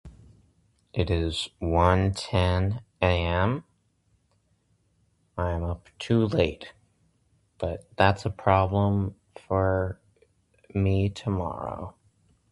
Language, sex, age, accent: English, male, 19-29, United States English